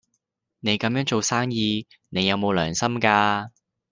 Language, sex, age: Cantonese, male, 19-29